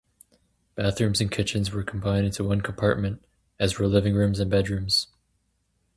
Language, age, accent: English, 19-29, Canadian English